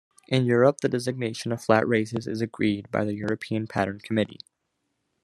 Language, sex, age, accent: English, male, under 19, United States English